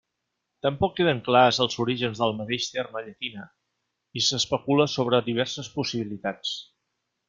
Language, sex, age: Catalan, male, 40-49